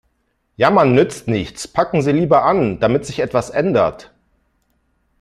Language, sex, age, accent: German, male, 50-59, Deutschland Deutsch